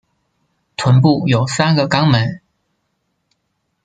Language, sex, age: Chinese, male, 30-39